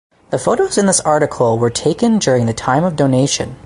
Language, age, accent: English, 19-29, Canadian English